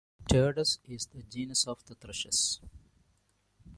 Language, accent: English, India and South Asia (India, Pakistan, Sri Lanka)